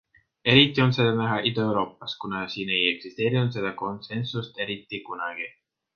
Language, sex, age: Estonian, male, 19-29